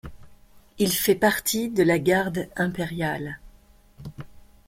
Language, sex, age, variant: French, female, 40-49, Français de métropole